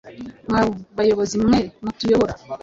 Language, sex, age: Kinyarwanda, female, 19-29